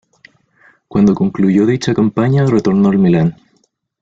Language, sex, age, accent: Spanish, male, 19-29, Chileno: Chile, Cuyo